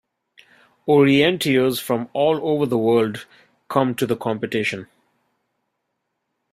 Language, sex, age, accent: English, male, 19-29, India and South Asia (India, Pakistan, Sri Lanka)